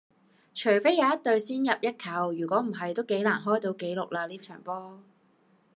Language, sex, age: Cantonese, female, 19-29